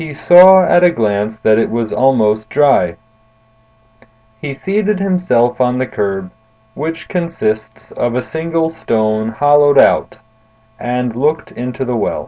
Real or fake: real